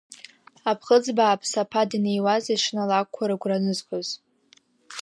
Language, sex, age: Abkhazian, female, under 19